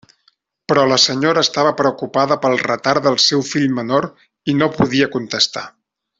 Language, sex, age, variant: Catalan, male, 40-49, Central